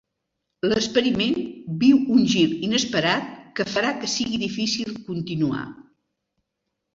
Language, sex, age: Catalan, female, 70-79